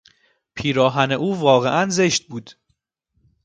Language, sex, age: Persian, male, 19-29